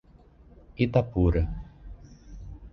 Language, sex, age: Portuguese, male, 19-29